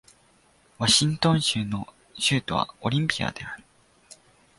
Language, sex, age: Japanese, male, 19-29